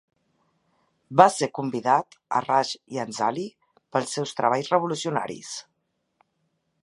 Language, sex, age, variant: Catalan, female, 40-49, Central